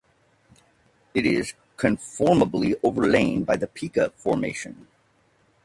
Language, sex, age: English, male, 40-49